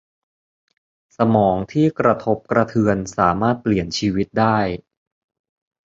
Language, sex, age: Thai, male, 19-29